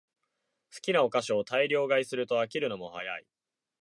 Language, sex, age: Japanese, male, 19-29